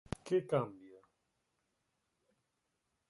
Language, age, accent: Galician, 50-59, Oriental (común en zona oriental)